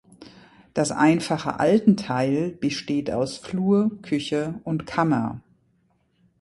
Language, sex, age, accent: German, female, 50-59, Deutschland Deutsch